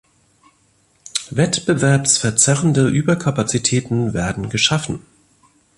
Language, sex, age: German, male, 40-49